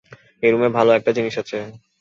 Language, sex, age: Bengali, male, 19-29